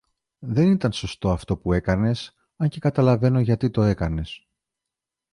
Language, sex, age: Greek, male, 40-49